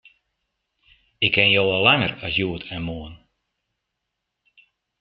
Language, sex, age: Western Frisian, male, 50-59